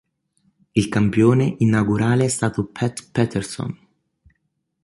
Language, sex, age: Italian, male, 19-29